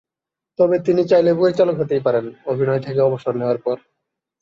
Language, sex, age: Bengali, male, 19-29